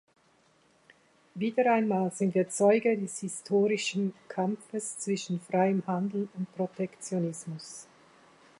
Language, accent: German, Schweizerdeutsch